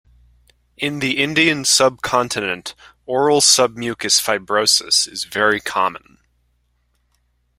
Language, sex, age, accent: English, male, 19-29, United States English